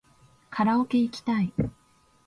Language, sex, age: Japanese, female, 19-29